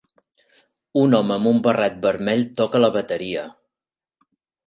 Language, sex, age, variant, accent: Catalan, male, 40-49, Central, Garrotxi